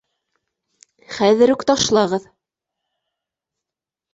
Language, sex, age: Bashkir, female, 30-39